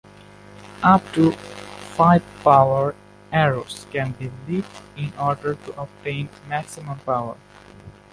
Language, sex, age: English, male, 19-29